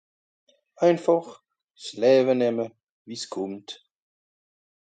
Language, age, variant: Swiss German, 40-49, Nordniederàlemmànisch (Rishoffe, Zàwere, Bùsswìller, Hawenau, Brüemt, Stroossbùri, Molse, Dàmbàch, Schlettstàtt, Pfàlzbùri usw.)